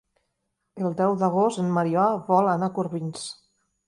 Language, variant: Catalan, Nord-Occidental